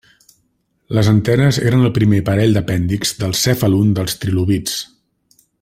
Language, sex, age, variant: Catalan, male, 40-49, Central